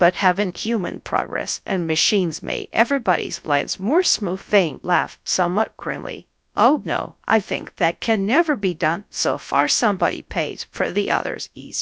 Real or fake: fake